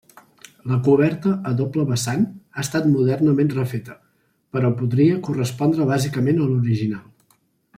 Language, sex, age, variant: Catalan, male, 19-29, Central